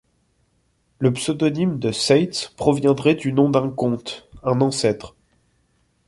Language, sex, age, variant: French, male, 30-39, Français de métropole